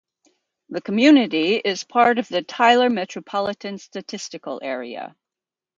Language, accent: English, United States English